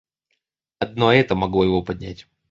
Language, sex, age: Russian, male, 19-29